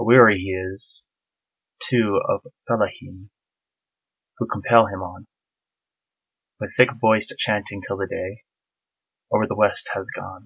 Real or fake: real